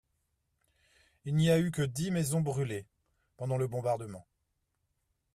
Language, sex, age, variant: French, male, 50-59, Français de métropole